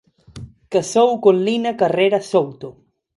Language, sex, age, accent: Galician, male, 19-29, Neofalante